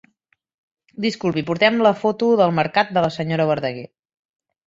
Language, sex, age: Catalan, female, 19-29